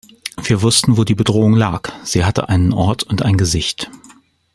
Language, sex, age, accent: German, male, 40-49, Deutschland Deutsch